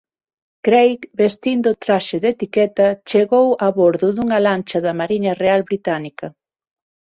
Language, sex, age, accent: Galician, female, 30-39, Normativo (estándar); Neofalante